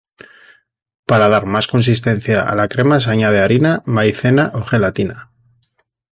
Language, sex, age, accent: Spanish, male, 30-39, España: Norte peninsular (Asturias, Castilla y León, Cantabria, País Vasco, Navarra, Aragón, La Rioja, Guadalajara, Cuenca)